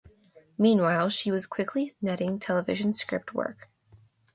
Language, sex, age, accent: English, female, under 19, United States English